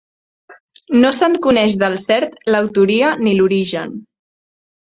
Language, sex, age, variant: Catalan, female, 50-59, Central